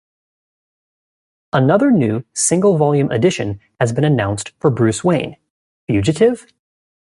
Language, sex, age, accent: English, male, 19-29, United States English